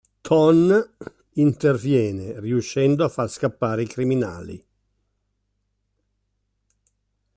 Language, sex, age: Italian, male, 60-69